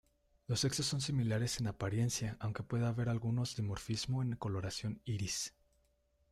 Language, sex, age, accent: Spanish, male, 19-29, México